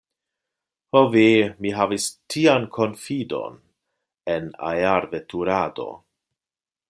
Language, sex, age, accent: Esperanto, male, 50-59, Internacia